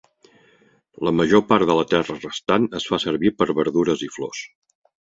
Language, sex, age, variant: Catalan, male, 50-59, Central